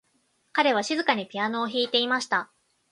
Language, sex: Japanese, female